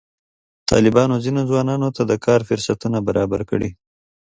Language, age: Pashto, 30-39